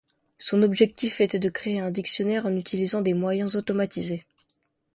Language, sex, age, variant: French, male, under 19, Français de métropole